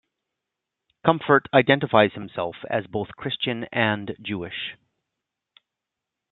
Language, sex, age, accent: English, male, 40-49, Canadian English